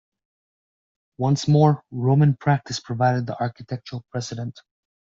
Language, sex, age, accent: English, male, 19-29, United States English